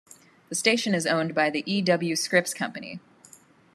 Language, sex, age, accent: English, female, 19-29, United States English